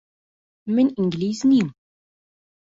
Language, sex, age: Central Kurdish, female, 19-29